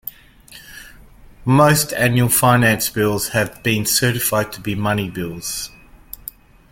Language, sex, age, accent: English, male, 50-59, Australian English